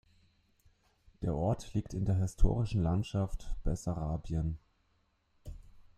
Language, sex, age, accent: German, male, 30-39, Deutschland Deutsch